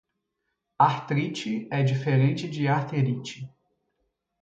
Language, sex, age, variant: Portuguese, male, 30-39, Portuguese (Brasil)